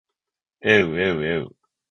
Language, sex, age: Japanese, male, 30-39